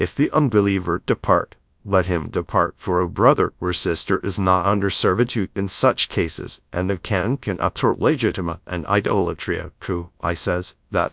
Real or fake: fake